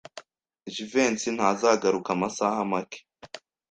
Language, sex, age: Kinyarwanda, male, under 19